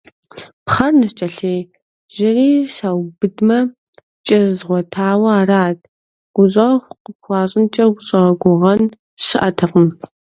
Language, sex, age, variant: Kabardian, female, under 19, Адыгэбзэ (Къэбэрдей, Кирил, псоми зэдай)